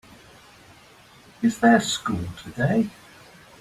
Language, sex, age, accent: English, male, 50-59, England English